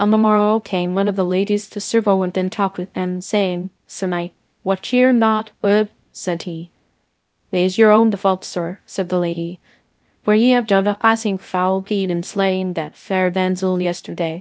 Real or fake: fake